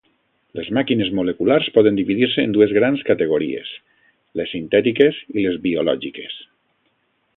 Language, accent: Catalan, valencià